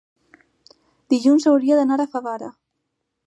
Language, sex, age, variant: Catalan, female, under 19, Alacantí